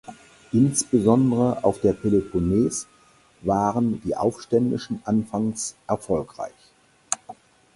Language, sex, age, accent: German, male, 60-69, Deutschland Deutsch